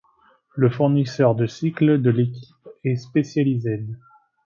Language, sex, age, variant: French, male, 30-39, Français de métropole